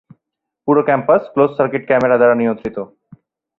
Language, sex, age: Bengali, male, 30-39